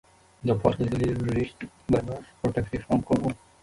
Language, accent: English, India and South Asia (India, Pakistan, Sri Lanka)